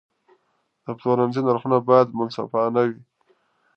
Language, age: Pashto, 30-39